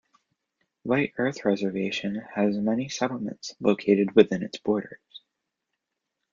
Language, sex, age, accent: English, male, 19-29, United States English